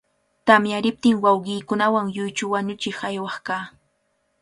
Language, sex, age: Cajatambo North Lima Quechua, female, 19-29